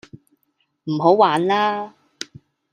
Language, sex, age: Cantonese, female, 19-29